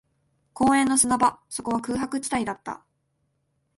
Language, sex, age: Japanese, female, 19-29